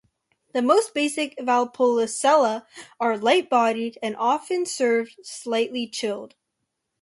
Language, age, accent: English, under 19, United States English